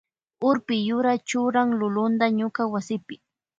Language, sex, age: Loja Highland Quichua, female, 19-29